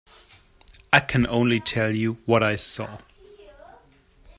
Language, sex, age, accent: English, male, 40-49, United States English